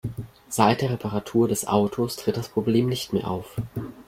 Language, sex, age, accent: German, male, under 19, Deutschland Deutsch